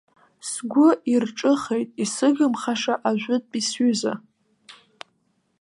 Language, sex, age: Abkhazian, female, under 19